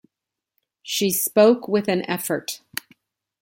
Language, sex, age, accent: English, female, 60-69, United States English